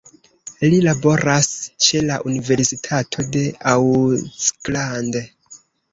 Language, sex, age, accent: Esperanto, male, 19-29, Internacia